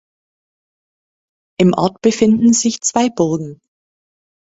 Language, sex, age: German, female, 30-39